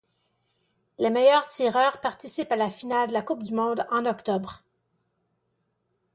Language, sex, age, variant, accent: French, female, 50-59, Français d'Amérique du Nord, Français du Canada